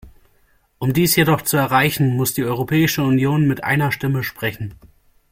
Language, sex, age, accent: German, male, 19-29, Deutschland Deutsch